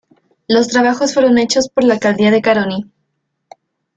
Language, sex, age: Spanish, female, 19-29